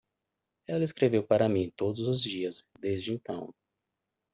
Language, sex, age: Portuguese, male, 30-39